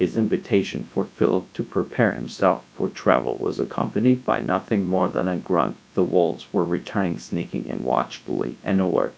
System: TTS, GradTTS